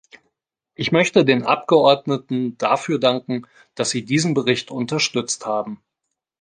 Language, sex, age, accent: German, male, 40-49, Deutschland Deutsch